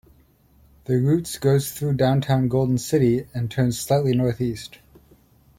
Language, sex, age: English, male, 19-29